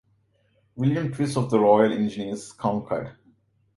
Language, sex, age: English, male, 30-39